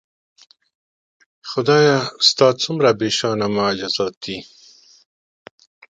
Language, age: Pashto, 50-59